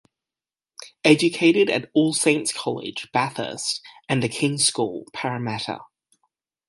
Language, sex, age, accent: English, male, 19-29, Australian English